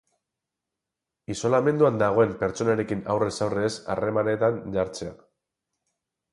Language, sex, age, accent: Basque, male, 40-49, Mendebalekoa (Araba, Bizkaia, Gipuzkoako mendebaleko herri batzuk)